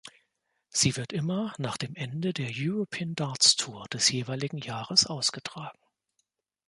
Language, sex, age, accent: German, male, 30-39, Deutschland Deutsch